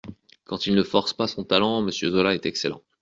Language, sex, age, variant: French, male, 30-39, Français de métropole